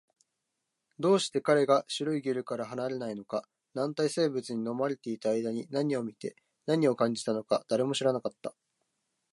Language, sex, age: Japanese, male, 19-29